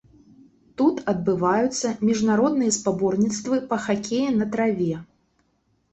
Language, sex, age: Belarusian, female, 40-49